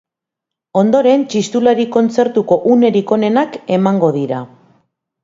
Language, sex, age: Basque, female, 50-59